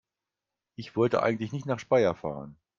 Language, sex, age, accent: German, male, 50-59, Deutschland Deutsch